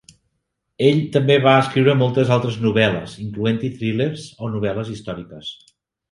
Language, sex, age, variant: Catalan, male, 50-59, Central